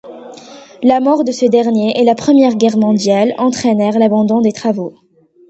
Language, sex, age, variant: French, female, under 19, Français du nord de l'Afrique